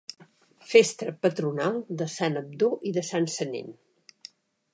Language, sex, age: Catalan, female, 70-79